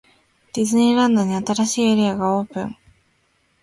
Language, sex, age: Japanese, female, 19-29